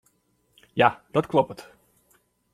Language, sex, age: Western Frisian, male, 30-39